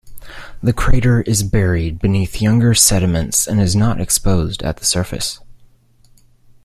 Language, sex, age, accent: English, male, 19-29, United States English